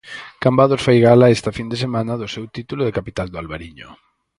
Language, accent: Galician, Normativo (estándar)